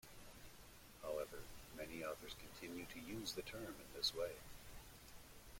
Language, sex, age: English, male, 40-49